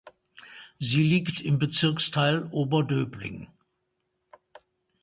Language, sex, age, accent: German, male, 60-69, Deutschland Deutsch